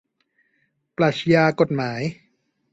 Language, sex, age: Thai, male, 30-39